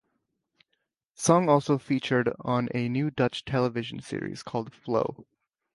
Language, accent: English, United States English